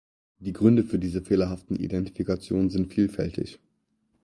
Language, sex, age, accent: German, male, 19-29, Deutschland Deutsch